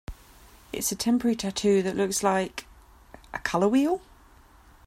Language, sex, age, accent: English, female, 40-49, England English